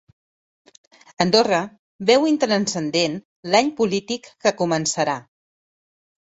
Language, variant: Catalan, Central